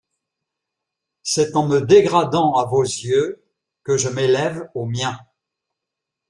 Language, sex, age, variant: French, male, 70-79, Français de métropole